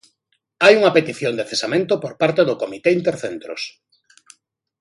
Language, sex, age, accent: Galician, male, 40-49, Normativo (estándar)